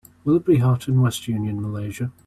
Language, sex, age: English, male, 19-29